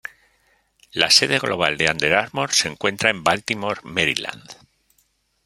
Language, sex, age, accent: Spanish, male, 50-59, España: Norte peninsular (Asturias, Castilla y León, Cantabria, País Vasco, Navarra, Aragón, La Rioja, Guadalajara, Cuenca)